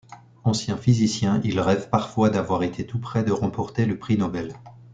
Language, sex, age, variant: French, male, 30-39, Français de métropole